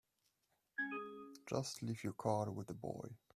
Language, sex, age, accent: English, male, 19-29, England English